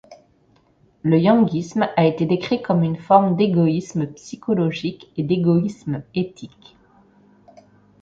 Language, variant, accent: French, Français de métropole, Parisien